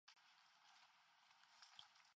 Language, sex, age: English, female, 19-29